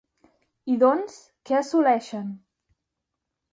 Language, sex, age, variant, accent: Catalan, female, 19-29, Central, central